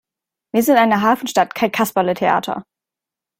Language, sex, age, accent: German, female, 19-29, Deutschland Deutsch